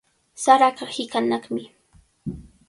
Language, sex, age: Cajatambo North Lima Quechua, female, 19-29